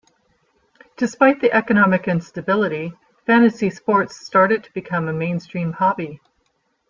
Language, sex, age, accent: English, female, 50-59, United States English